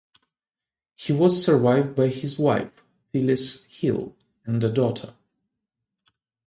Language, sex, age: English, male, 30-39